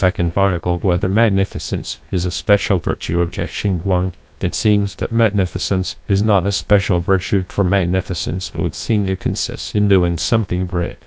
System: TTS, GlowTTS